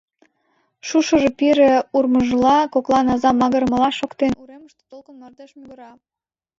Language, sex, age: Mari, female, under 19